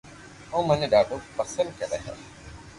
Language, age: Loarki, under 19